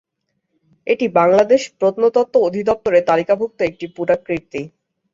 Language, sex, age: Bengali, female, 19-29